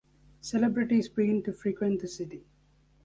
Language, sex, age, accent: English, male, 19-29, United States English